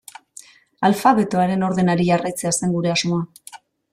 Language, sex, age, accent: Basque, female, 40-49, Mendebalekoa (Araba, Bizkaia, Gipuzkoako mendebaleko herri batzuk)